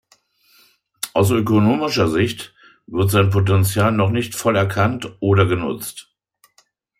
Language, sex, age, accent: German, male, 50-59, Deutschland Deutsch